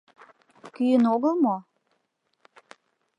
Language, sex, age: Mari, female, 19-29